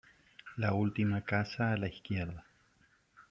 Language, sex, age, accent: Spanish, male, 40-49, Rioplatense: Argentina, Uruguay, este de Bolivia, Paraguay